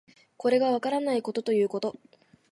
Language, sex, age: Japanese, female, 19-29